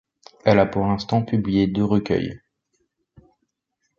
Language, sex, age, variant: French, male, 19-29, Français de métropole